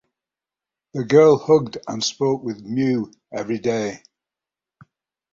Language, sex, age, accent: English, male, 70-79, England English